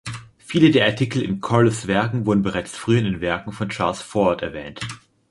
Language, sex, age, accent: German, male, 19-29, Deutschland Deutsch